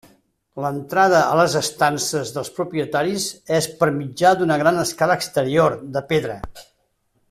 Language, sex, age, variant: Catalan, male, 60-69, Septentrional